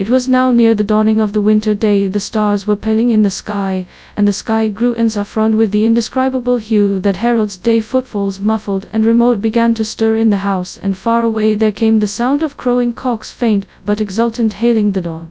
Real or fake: fake